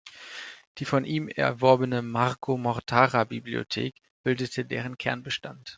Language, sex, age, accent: German, male, 19-29, Deutschland Deutsch